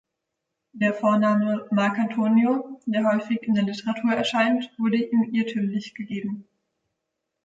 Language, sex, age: German, female, 19-29